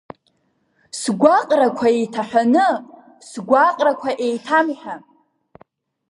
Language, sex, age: Abkhazian, female, under 19